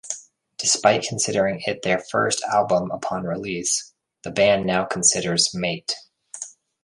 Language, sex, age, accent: English, male, 30-39, United States English